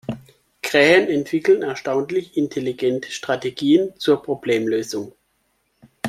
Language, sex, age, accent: German, male, 19-29, Deutschland Deutsch